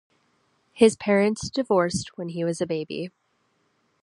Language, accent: English, United States English